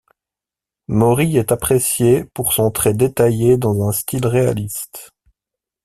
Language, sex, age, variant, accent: French, male, 40-49, Français d'Europe, Français de Suisse